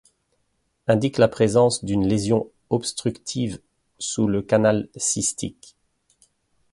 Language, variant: French, Français de métropole